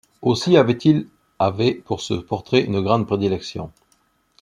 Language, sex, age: French, male, 40-49